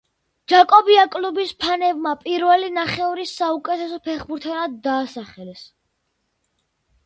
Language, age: Georgian, under 19